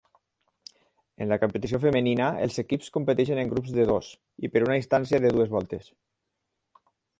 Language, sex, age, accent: Catalan, male, 50-59, valencià